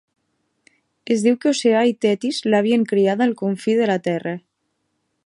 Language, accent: Catalan, Lleidatà